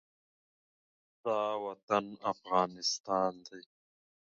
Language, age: Pashto, 30-39